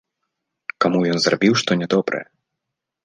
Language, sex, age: Belarusian, male, under 19